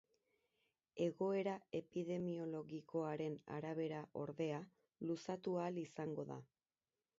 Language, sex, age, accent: Basque, female, 30-39, Erdialdekoa edo Nafarra (Gipuzkoa, Nafarroa)